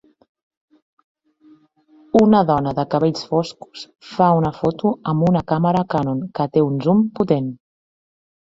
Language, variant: Catalan, Central